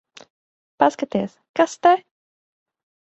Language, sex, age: Latvian, female, 19-29